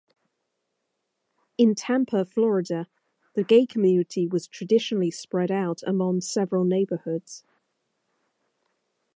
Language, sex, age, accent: English, female, 19-29, England English